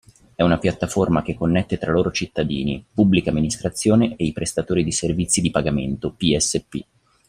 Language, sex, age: Italian, male, 30-39